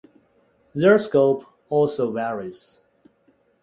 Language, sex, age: English, male, 30-39